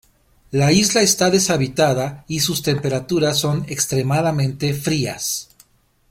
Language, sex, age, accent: Spanish, male, 40-49, México